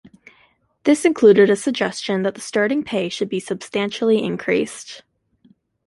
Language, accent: English, United States English